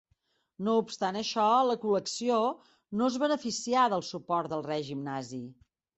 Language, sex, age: Catalan, female, 60-69